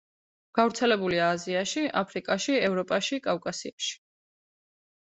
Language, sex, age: Georgian, female, 19-29